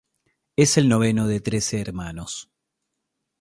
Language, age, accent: Spanish, 30-39, Rioplatense: Argentina, Uruguay, este de Bolivia, Paraguay